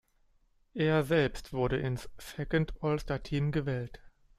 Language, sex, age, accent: German, male, 30-39, Deutschland Deutsch